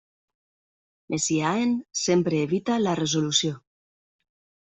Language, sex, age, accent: Catalan, female, 40-49, valencià